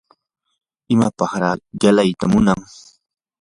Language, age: Yanahuanca Pasco Quechua, 19-29